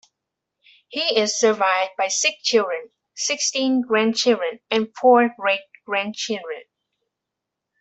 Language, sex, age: English, female, under 19